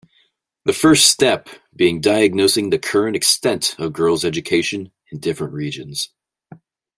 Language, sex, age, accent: English, male, 30-39, United States English